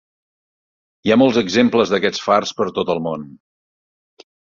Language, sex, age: Catalan, male, 50-59